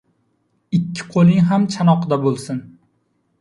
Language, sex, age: Uzbek, male, 19-29